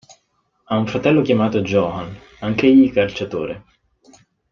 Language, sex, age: Italian, male, 19-29